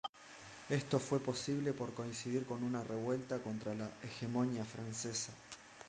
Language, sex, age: Spanish, male, 19-29